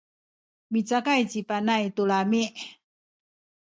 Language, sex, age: Sakizaya, female, 70-79